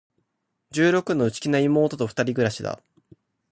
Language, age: Japanese, under 19